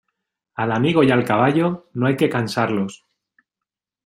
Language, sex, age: Spanish, male, 30-39